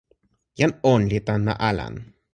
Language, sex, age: Toki Pona, male, 19-29